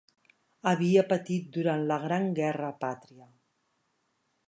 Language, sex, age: Catalan, female, 50-59